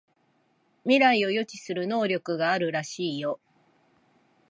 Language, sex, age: Japanese, female, 50-59